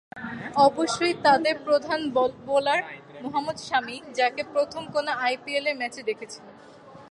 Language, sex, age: Bengali, male, 19-29